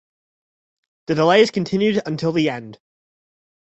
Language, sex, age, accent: English, male, under 19, New Zealand English